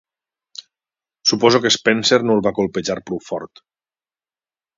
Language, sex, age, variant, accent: Catalan, male, 40-49, Valencià septentrional, valencià